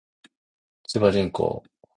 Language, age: Japanese, 30-39